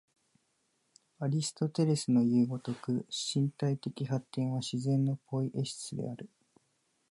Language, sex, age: Japanese, male, 19-29